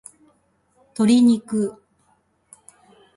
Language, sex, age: Japanese, female, 60-69